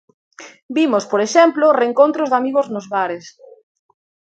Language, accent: Galician, Normativo (estándar)